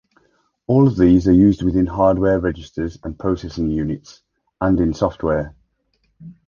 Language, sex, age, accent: English, male, 30-39, England English